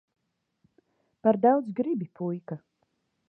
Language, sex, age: Latvian, female, 40-49